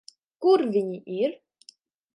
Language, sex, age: Latvian, female, under 19